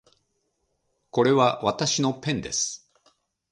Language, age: Japanese, 50-59